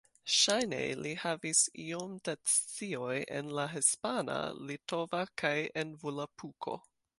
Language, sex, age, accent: Esperanto, female, 30-39, Internacia